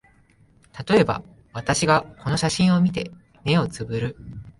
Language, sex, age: Japanese, male, 19-29